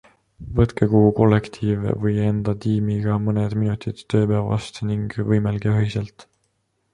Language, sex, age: Estonian, male, 19-29